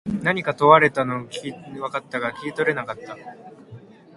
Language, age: Japanese, under 19